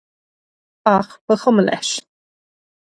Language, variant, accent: Irish, Gaeilge na Mumhan, Cainteoir líofa, ní ó dhúchas